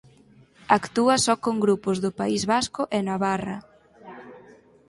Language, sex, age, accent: Galician, female, 19-29, Normativo (estándar)